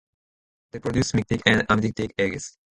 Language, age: English, under 19